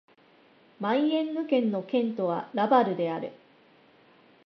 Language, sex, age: Japanese, female, 30-39